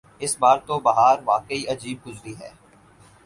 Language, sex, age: Urdu, male, 19-29